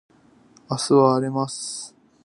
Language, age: Japanese, 19-29